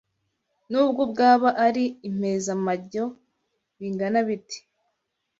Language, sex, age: Kinyarwanda, female, 19-29